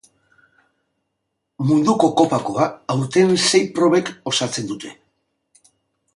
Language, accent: Basque, Mendebalekoa (Araba, Bizkaia, Gipuzkoako mendebaleko herri batzuk)